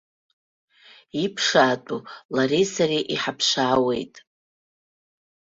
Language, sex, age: Abkhazian, female, 40-49